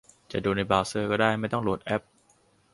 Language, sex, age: Thai, male, under 19